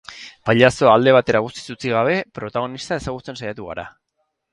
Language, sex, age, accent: Basque, male, 30-39, Erdialdekoa edo Nafarra (Gipuzkoa, Nafarroa)